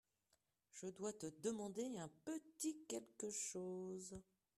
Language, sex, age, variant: French, female, 60-69, Français de métropole